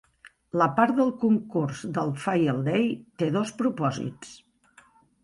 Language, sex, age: Catalan, female, 60-69